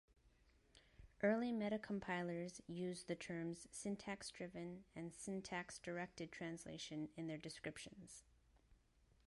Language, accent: English, United States English